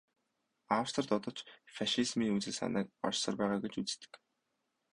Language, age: Mongolian, 19-29